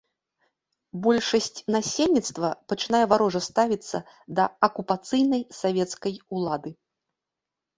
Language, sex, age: Belarusian, female, 40-49